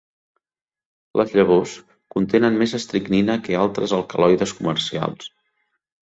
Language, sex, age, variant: Catalan, male, 50-59, Central